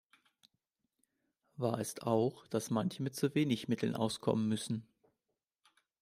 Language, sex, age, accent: German, male, 19-29, Deutschland Deutsch